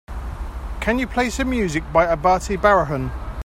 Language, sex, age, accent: English, male, 50-59, England English